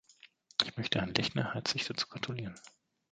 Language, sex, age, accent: German, male, 40-49, Deutschland Deutsch